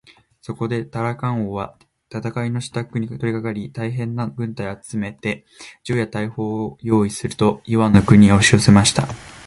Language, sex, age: Japanese, male, 19-29